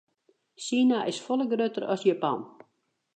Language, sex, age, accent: Western Frisian, female, 60-69, Wâldfrysk